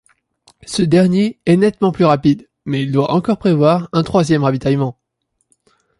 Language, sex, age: French, male, under 19